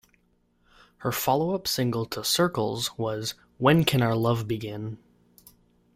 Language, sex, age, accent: English, male, under 19, Canadian English